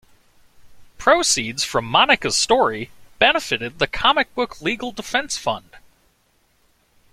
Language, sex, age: English, male, 19-29